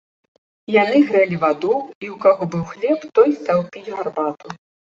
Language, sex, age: Belarusian, female, 19-29